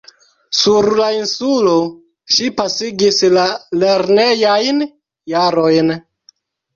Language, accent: Esperanto, Internacia